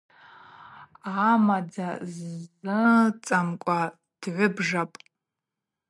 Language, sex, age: Abaza, female, 30-39